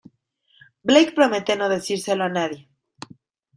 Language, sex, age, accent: Spanish, female, 30-39, México